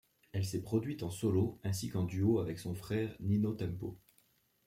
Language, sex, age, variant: French, male, 30-39, Français de métropole